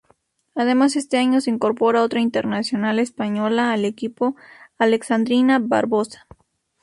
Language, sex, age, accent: Spanish, female, 19-29, México